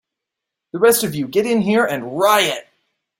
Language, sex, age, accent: English, male, 40-49, United States English